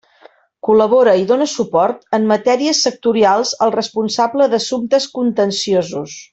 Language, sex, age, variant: Catalan, female, 50-59, Central